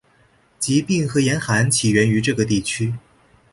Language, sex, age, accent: Chinese, male, 19-29, 出生地：黑龙江省